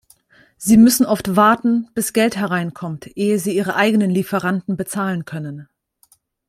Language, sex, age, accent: German, female, 30-39, Deutschland Deutsch